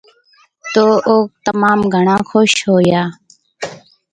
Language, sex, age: Marwari (Pakistan), female, 19-29